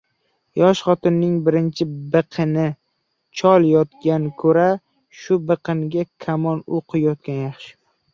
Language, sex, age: Uzbek, male, 19-29